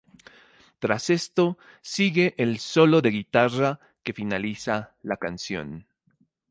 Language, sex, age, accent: Spanish, male, 30-39, Andino-Pacífico: Colombia, Perú, Ecuador, oeste de Bolivia y Venezuela andina